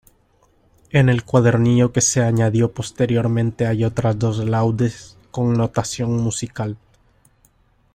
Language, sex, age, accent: Spanish, male, 19-29, América central